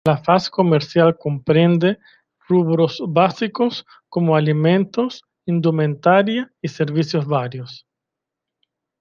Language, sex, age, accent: Spanish, male, 30-39, Caribe: Cuba, Venezuela, Puerto Rico, República Dominicana, Panamá, Colombia caribeña, México caribeño, Costa del golfo de México